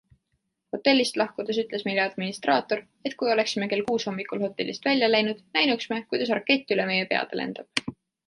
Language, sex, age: Estonian, female, 19-29